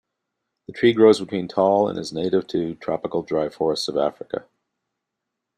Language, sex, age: English, male, 50-59